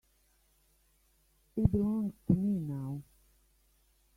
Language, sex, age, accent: English, female, 50-59, Australian English